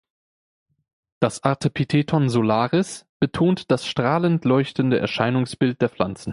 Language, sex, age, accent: German, male, 19-29, Deutschland Deutsch